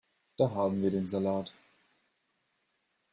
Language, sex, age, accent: German, male, 19-29, Deutschland Deutsch